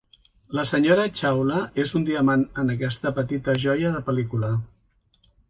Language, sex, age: Catalan, male, 60-69